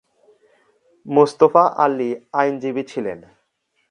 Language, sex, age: Bengali, male, under 19